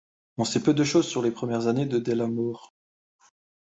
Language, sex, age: French, male, 30-39